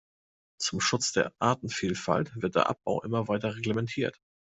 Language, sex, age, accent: German, male, 30-39, Deutschland Deutsch